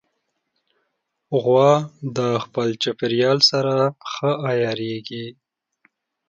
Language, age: Pashto, 19-29